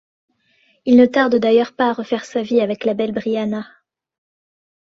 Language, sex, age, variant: French, female, 19-29, Français de métropole